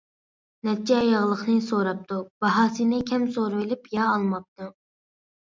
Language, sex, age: Uyghur, female, under 19